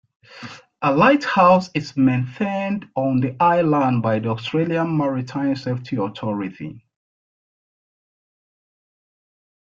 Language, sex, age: English, male, 30-39